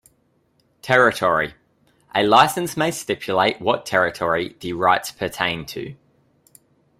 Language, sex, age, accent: English, male, 19-29, Australian English